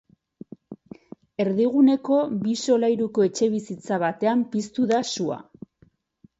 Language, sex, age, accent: Basque, female, 19-29, Erdialdekoa edo Nafarra (Gipuzkoa, Nafarroa)